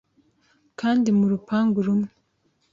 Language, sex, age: Kinyarwanda, female, 19-29